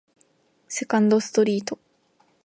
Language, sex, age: Japanese, female, 19-29